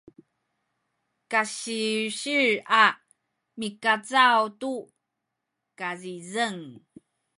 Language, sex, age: Sakizaya, female, 30-39